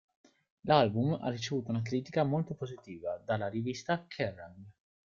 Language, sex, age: Italian, male, under 19